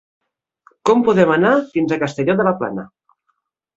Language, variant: Catalan, Nord-Occidental